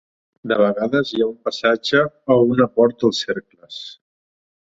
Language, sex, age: Catalan, male, 40-49